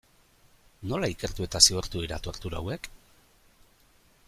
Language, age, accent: Basque, 50-59, Erdialdekoa edo Nafarra (Gipuzkoa, Nafarroa)